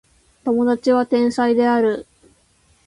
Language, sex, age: Japanese, female, 19-29